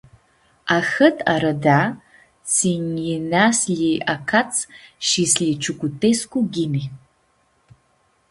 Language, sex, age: Aromanian, female, 30-39